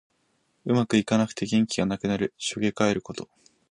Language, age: Japanese, 19-29